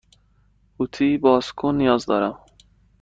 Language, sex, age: Persian, male, 19-29